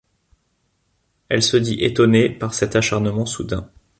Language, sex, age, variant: French, male, 30-39, Français de métropole